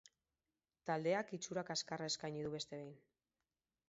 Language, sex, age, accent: Basque, female, 40-49, Erdialdekoa edo Nafarra (Gipuzkoa, Nafarroa)